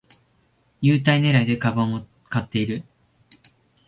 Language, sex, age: Japanese, male, 19-29